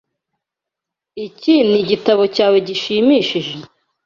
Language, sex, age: Kinyarwanda, female, 19-29